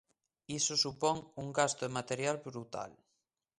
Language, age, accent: Galician, 30-39, Atlántico (seseo e gheada)